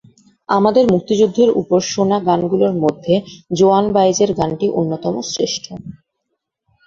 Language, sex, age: Bengali, female, 19-29